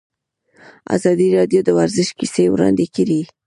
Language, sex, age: Pashto, female, 19-29